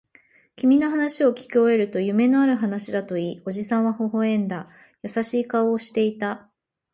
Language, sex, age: Japanese, female, 40-49